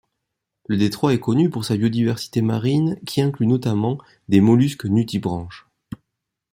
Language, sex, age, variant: French, male, 30-39, Français de métropole